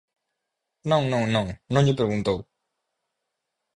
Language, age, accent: Galician, 19-29, Oriental (común en zona oriental)